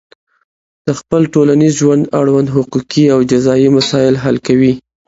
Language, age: Pashto, 19-29